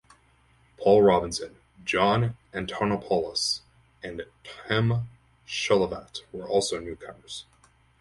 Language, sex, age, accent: English, male, 19-29, Canadian English